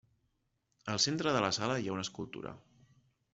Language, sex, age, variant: Catalan, male, 30-39, Central